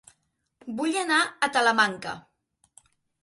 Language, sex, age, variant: Catalan, female, under 19, Central